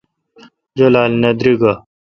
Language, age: Kalkoti, 19-29